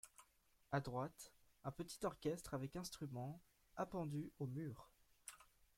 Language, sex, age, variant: French, male, under 19, Français de métropole